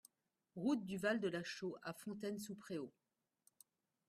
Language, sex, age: French, female, 50-59